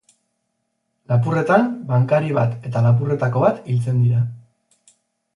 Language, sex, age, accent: Basque, male, 40-49, Mendebalekoa (Araba, Bizkaia, Gipuzkoako mendebaleko herri batzuk)